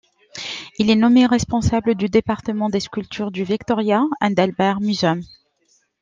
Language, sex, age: French, male, 40-49